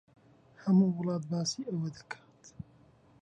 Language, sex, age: Central Kurdish, male, 19-29